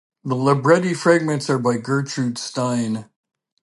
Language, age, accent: English, 50-59, Canadian English